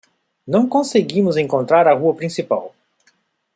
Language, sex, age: Portuguese, male, 40-49